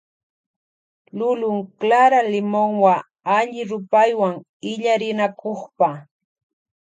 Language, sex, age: Loja Highland Quichua, female, 40-49